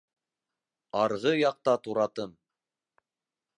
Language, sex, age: Bashkir, male, 19-29